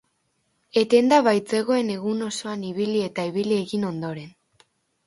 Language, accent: Basque, Erdialdekoa edo Nafarra (Gipuzkoa, Nafarroa)